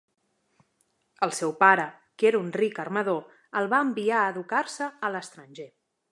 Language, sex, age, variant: Catalan, female, 30-39, Central